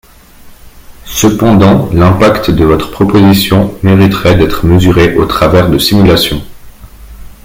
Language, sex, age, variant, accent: French, male, 19-29, Français d'Europe, Français de Suisse